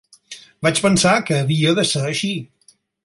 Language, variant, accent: Catalan, Balear, balear